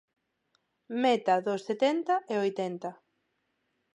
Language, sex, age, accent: Galician, female, 30-39, Neofalante